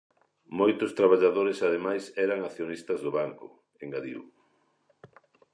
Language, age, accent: Galician, 60-69, Normativo (estándar)